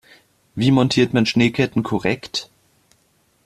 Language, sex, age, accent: German, male, under 19, Deutschland Deutsch